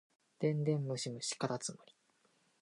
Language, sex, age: Japanese, male, 19-29